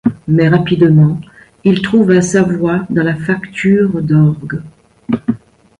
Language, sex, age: French, female, 60-69